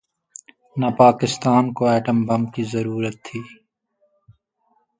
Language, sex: Urdu, male